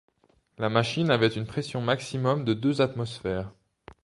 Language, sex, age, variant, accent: French, male, 19-29, Français d'Europe, Français de Suisse